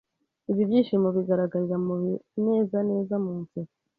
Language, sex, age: Kinyarwanda, female, 30-39